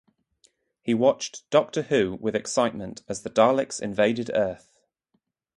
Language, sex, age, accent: English, male, 19-29, England English